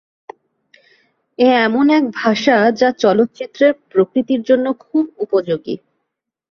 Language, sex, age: Bengali, female, 30-39